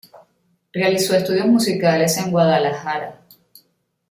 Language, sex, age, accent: Spanish, female, 40-49, Caribe: Cuba, Venezuela, Puerto Rico, República Dominicana, Panamá, Colombia caribeña, México caribeño, Costa del golfo de México